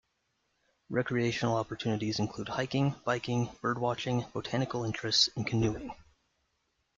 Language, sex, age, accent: English, male, 19-29, United States English